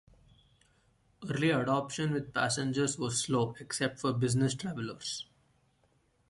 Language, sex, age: English, male, 19-29